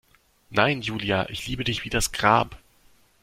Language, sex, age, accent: German, male, 19-29, Deutschland Deutsch